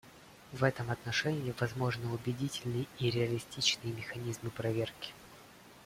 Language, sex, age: Russian, male, 19-29